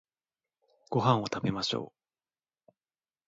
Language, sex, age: Japanese, male, 19-29